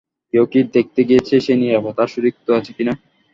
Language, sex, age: Bengali, male, 19-29